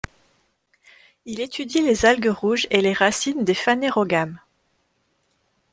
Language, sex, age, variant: French, female, 30-39, Français de métropole